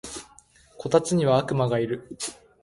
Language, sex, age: Japanese, male, under 19